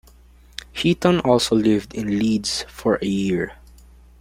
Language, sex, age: English, male, 19-29